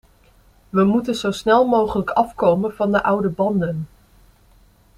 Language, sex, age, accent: Dutch, female, 30-39, Nederlands Nederlands